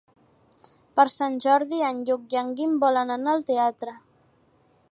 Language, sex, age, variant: Catalan, female, 19-29, Central